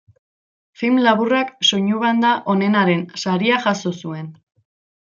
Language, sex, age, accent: Basque, female, 19-29, Mendebalekoa (Araba, Bizkaia, Gipuzkoako mendebaleko herri batzuk)